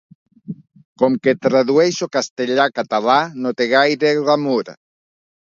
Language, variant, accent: Catalan, Nord-Occidental, nord-occidental